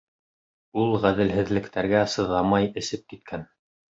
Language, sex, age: Bashkir, female, 30-39